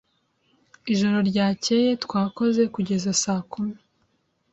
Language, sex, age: Kinyarwanda, female, 19-29